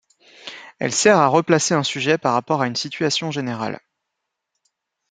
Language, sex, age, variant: French, male, 30-39, Français de métropole